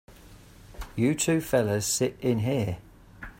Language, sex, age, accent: English, male, 40-49, England English